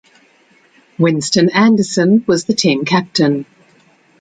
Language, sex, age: English, female, 50-59